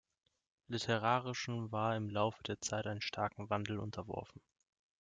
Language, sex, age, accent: German, male, 19-29, Deutschland Deutsch